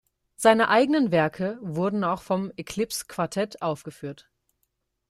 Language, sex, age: German, female, 19-29